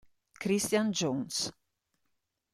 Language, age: Italian, 50-59